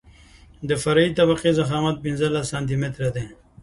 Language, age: Pashto, 19-29